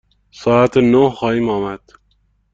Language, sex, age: Persian, male, 19-29